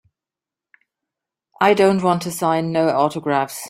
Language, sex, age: English, female, 40-49